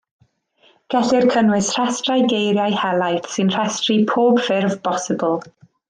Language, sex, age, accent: Welsh, female, 19-29, Y Deyrnas Unedig Cymraeg